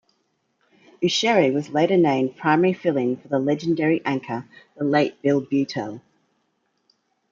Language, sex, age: English, female, 40-49